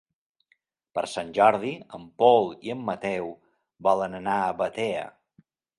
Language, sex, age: Catalan, male, 50-59